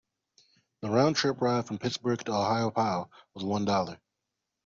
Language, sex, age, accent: English, male, 19-29, United States English